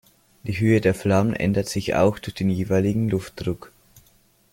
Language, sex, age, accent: German, male, 90+, Österreichisches Deutsch